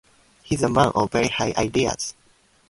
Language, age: English, 19-29